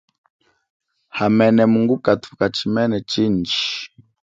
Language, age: Chokwe, 19-29